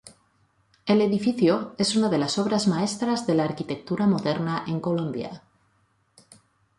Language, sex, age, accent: Spanish, female, 40-49, España: Norte peninsular (Asturias, Castilla y León, Cantabria, País Vasco, Navarra, Aragón, La Rioja, Guadalajara, Cuenca)